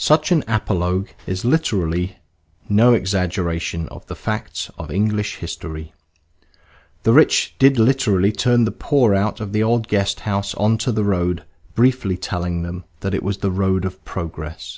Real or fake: real